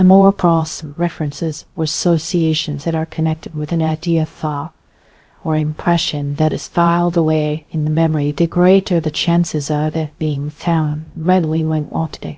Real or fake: fake